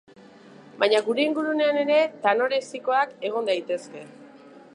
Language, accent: Basque, Mendebalekoa (Araba, Bizkaia, Gipuzkoako mendebaleko herri batzuk)